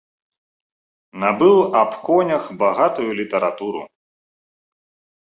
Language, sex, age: Belarusian, male, 30-39